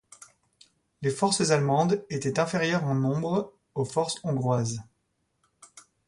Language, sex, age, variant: French, male, 40-49, Français de métropole